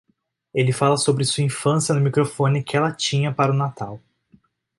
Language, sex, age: Portuguese, male, 19-29